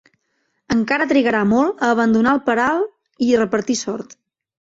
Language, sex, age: Catalan, female, 30-39